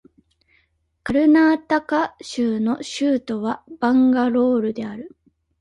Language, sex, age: Japanese, female, 19-29